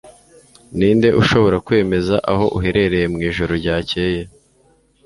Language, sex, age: Kinyarwanda, male, 19-29